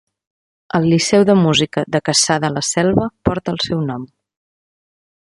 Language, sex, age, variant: Catalan, female, 30-39, Central